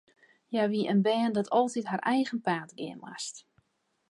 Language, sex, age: Western Frisian, female, 40-49